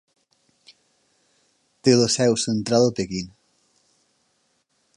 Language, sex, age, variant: Catalan, male, 19-29, Balear